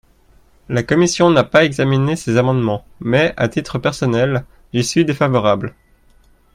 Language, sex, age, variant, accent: French, male, 19-29, Français d'Europe, Français de Suisse